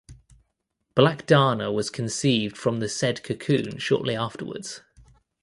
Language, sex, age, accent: English, male, 30-39, England English